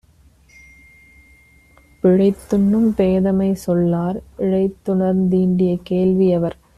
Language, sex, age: Tamil, female, 30-39